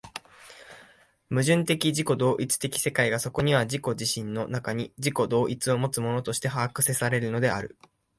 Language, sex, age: Japanese, male, 19-29